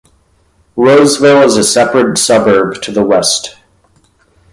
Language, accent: English, United States English